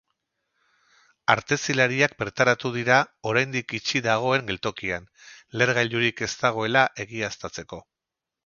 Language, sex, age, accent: Basque, male, 50-59, Erdialdekoa edo Nafarra (Gipuzkoa, Nafarroa)